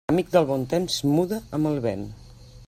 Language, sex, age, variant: Catalan, female, 40-49, Central